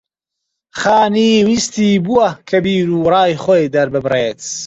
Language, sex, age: Central Kurdish, male, 19-29